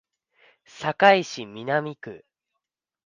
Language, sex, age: Japanese, male, 19-29